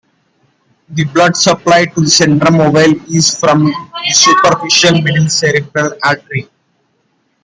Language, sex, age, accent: English, male, under 19, India and South Asia (India, Pakistan, Sri Lanka)